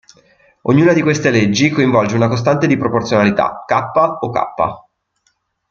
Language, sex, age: Italian, male, 19-29